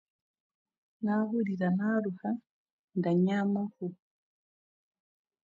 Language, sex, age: Chiga, female, 19-29